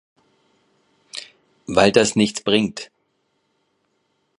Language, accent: German, Österreichisches Deutsch